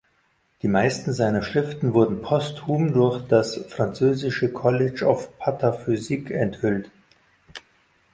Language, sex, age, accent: German, male, 50-59, Deutschland Deutsch